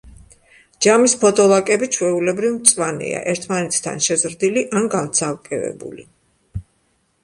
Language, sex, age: Georgian, female, 60-69